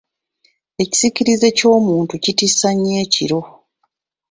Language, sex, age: Ganda, female, 30-39